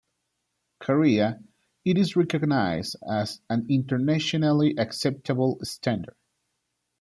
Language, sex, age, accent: English, male, 30-39, United States English